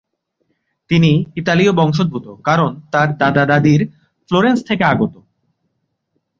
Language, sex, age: Bengali, male, 19-29